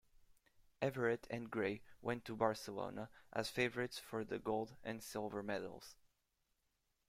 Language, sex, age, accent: English, male, 19-29, United States English